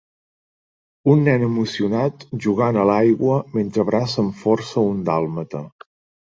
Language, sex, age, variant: Catalan, male, 30-39, Central